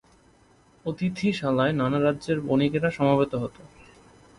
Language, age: Bengali, 19-29